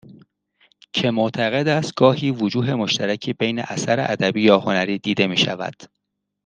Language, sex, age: Persian, male, 50-59